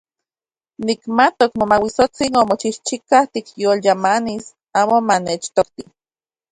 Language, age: Central Puebla Nahuatl, 30-39